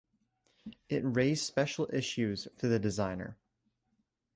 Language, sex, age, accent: English, male, under 19, United States English